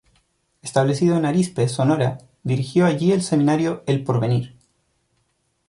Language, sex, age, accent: Spanish, male, 30-39, Chileno: Chile, Cuyo